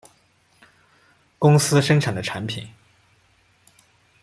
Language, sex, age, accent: Chinese, male, 19-29, 出生地：湖北省